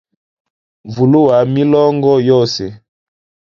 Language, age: Hemba, 19-29